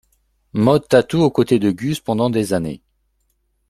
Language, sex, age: French, male, 40-49